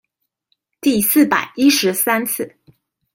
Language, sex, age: Chinese, female, 30-39